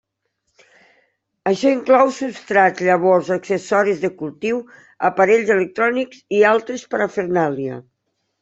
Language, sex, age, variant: Catalan, female, 50-59, Nord-Occidental